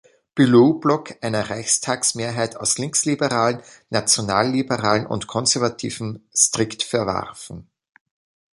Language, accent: German, Österreichisches Deutsch